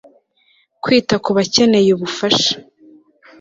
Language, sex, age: Kinyarwanda, female, 19-29